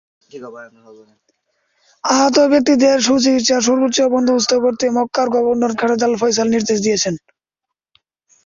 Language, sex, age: Bengali, male, 19-29